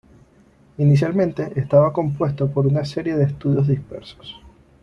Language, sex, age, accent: Spanish, male, 30-39, Caribe: Cuba, Venezuela, Puerto Rico, República Dominicana, Panamá, Colombia caribeña, México caribeño, Costa del golfo de México